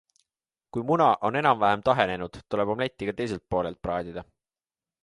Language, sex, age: Estonian, male, 19-29